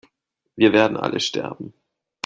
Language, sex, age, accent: German, male, 30-39, Deutschland Deutsch